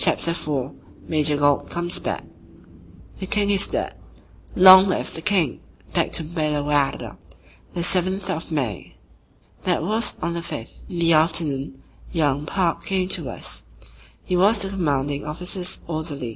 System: none